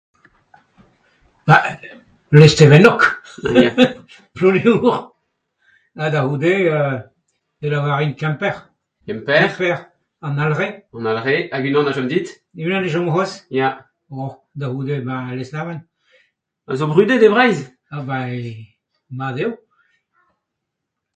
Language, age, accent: Breton, 70-79, Leoneg